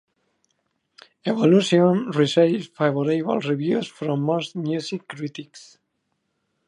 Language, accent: English, United States English